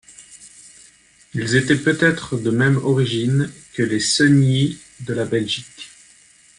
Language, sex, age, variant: French, male, 30-39, Français de métropole